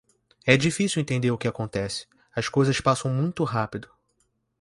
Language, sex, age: Portuguese, male, 19-29